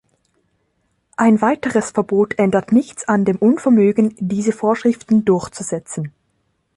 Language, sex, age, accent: German, female, 19-29, Schweizerdeutsch